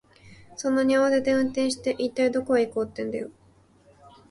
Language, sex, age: Japanese, female, under 19